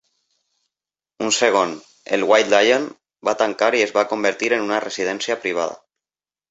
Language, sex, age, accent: Catalan, male, 30-39, valencià